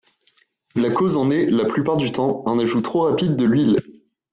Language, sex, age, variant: French, male, 19-29, Français de métropole